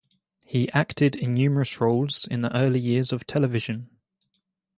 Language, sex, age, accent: English, male, 19-29, England English